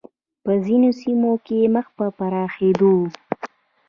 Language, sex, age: Pashto, female, 19-29